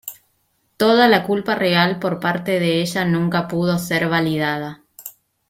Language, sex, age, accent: Spanish, female, 19-29, Rioplatense: Argentina, Uruguay, este de Bolivia, Paraguay